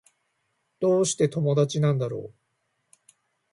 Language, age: Japanese, 50-59